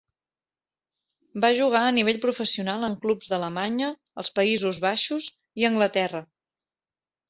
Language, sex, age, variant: Catalan, male, 30-39, Central